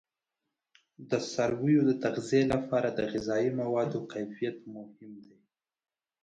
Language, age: Pashto, 19-29